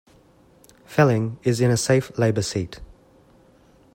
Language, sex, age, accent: English, male, 30-39, Australian English